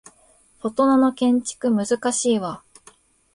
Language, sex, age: Japanese, female, 19-29